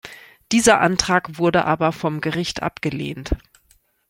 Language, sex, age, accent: German, female, 40-49, Deutschland Deutsch